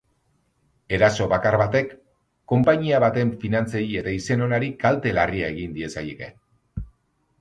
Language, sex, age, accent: Basque, male, 40-49, Mendebalekoa (Araba, Bizkaia, Gipuzkoako mendebaleko herri batzuk)